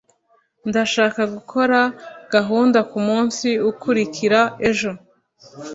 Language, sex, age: Kinyarwanda, female, 19-29